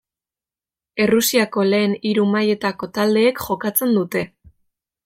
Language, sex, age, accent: Basque, female, 19-29, Mendebalekoa (Araba, Bizkaia, Gipuzkoako mendebaleko herri batzuk)